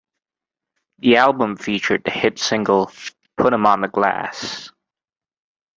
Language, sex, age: English, male, 19-29